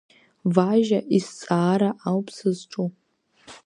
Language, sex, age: Abkhazian, female, under 19